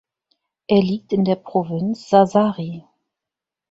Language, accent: German, Deutschland Deutsch